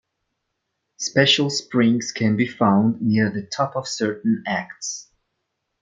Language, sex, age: English, male, 19-29